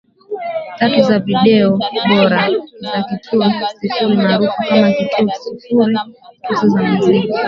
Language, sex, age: Swahili, female, 19-29